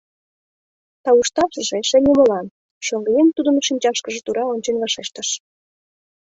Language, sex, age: Mari, female, 19-29